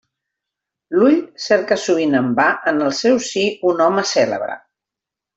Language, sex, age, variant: Catalan, female, 50-59, Central